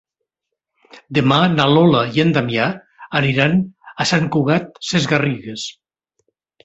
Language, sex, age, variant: Catalan, male, 60-69, Nord-Occidental